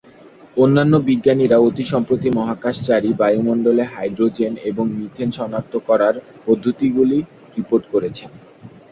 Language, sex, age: Bengali, male, 19-29